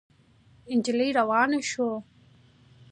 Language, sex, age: Pashto, female, 19-29